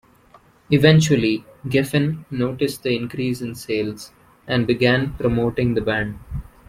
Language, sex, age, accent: English, male, 19-29, India and South Asia (India, Pakistan, Sri Lanka)